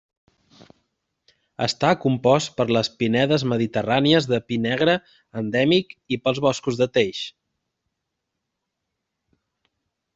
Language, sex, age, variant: Catalan, male, 30-39, Central